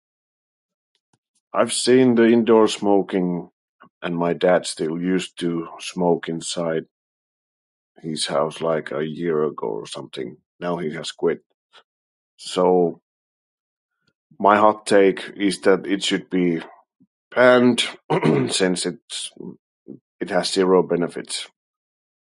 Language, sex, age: English, male, 30-39